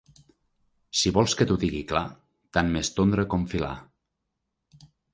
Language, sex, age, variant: Catalan, male, 30-39, Central